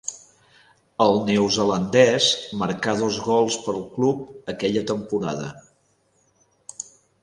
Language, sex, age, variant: Catalan, male, 50-59, Central